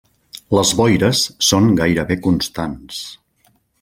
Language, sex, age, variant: Catalan, male, 50-59, Central